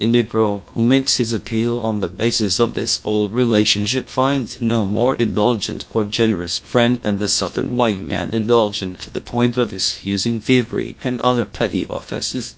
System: TTS, GlowTTS